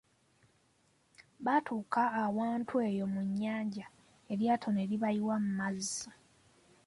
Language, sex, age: Ganda, female, 19-29